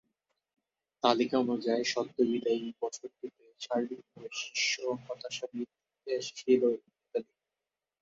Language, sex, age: Bengali, male, 19-29